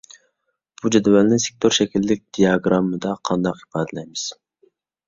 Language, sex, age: Uyghur, male, 19-29